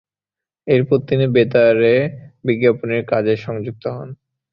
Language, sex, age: Bengali, male, 19-29